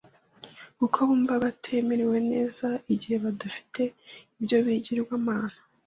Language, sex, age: Kinyarwanda, female, 30-39